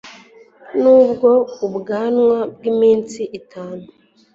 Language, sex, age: Kinyarwanda, female, 19-29